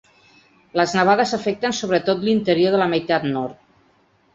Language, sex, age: Catalan, female, 60-69